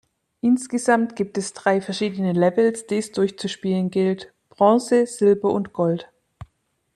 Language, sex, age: German, female, 40-49